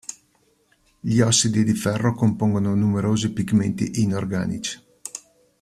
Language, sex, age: Italian, male, 50-59